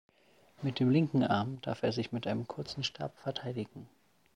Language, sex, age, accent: German, male, 19-29, Deutschland Deutsch